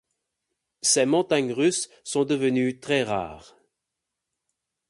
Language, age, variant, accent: French, 30-39, Français d'Amérique du Nord, Français du Canada